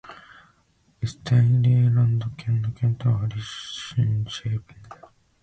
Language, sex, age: Japanese, male, 19-29